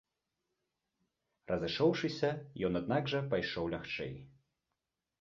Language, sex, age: Belarusian, male, 30-39